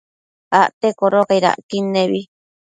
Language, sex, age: Matsés, female, 30-39